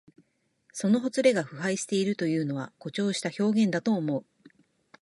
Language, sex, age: Japanese, female, 40-49